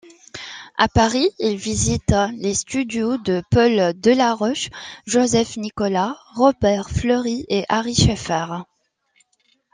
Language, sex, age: French, female, 19-29